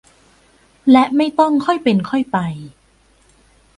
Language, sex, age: Thai, female, 19-29